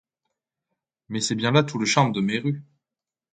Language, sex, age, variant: French, male, 19-29, Français de métropole